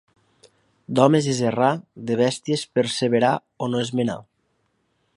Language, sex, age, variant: Catalan, male, 19-29, Nord-Occidental